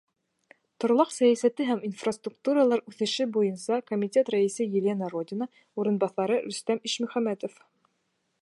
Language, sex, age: Bashkir, female, 19-29